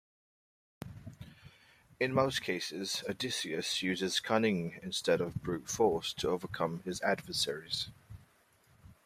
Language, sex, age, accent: English, male, 30-39, England English